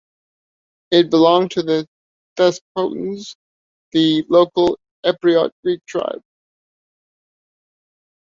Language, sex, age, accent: English, male, 40-49, Canadian English